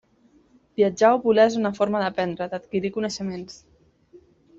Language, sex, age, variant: Catalan, female, 19-29, Central